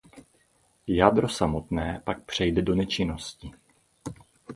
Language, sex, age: Czech, male, 50-59